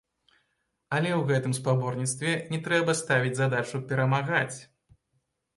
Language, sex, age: Belarusian, male, 19-29